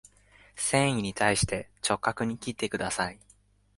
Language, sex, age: Japanese, male, 19-29